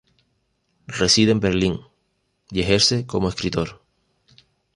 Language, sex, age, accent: Spanish, male, 30-39, España: Islas Canarias